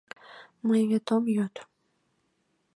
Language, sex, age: Mari, female, 19-29